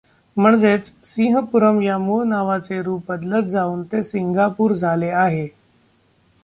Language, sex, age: Marathi, male, 30-39